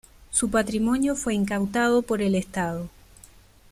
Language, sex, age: Spanish, female, 19-29